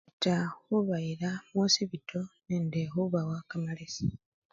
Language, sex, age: Luyia, male, 30-39